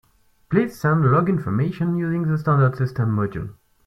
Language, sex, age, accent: English, male, 19-29, french accent